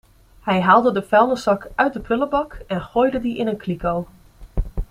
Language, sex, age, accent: Dutch, female, 30-39, Nederlands Nederlands